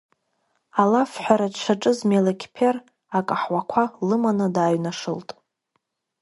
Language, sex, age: Abkhazian, female, under 19